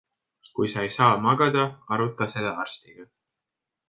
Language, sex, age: Estonian, male, 19-29